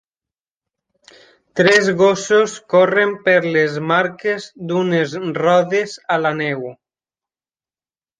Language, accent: Catalan, valencià